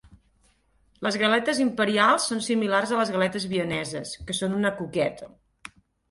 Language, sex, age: Catalan, female, 50-59